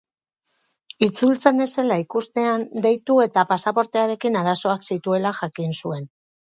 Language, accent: Basque, Mendebalekoa (Araba, Bizkaia, Gipuzkoako mendebaleko herri batzuk)